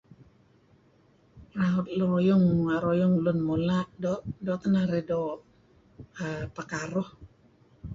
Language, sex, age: Kelabit, female, 50-59